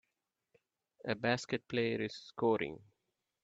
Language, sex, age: English, male, 40-49